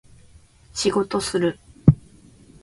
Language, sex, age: Japanese, female, 19-29